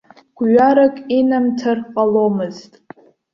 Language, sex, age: Abkhazian, female, under 19